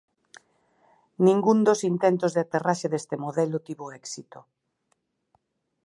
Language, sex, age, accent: Galician, female, 40-49, Oriental (común en zona oriental)